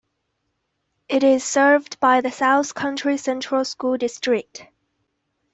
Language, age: English, 19-29